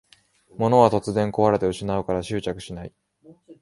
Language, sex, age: Japanese, male, 19-29